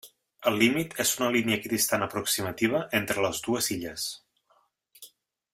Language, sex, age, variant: Catalan, male, 40-49, Central